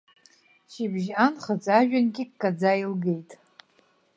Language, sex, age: Abkhazian, female, 50-59